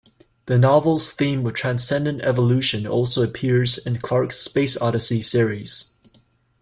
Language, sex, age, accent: English, male, 19-29, United States English